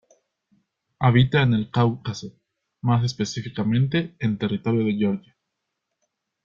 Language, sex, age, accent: Spanish, male, 19-29, México